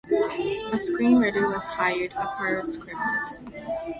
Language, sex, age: English, female, 19-29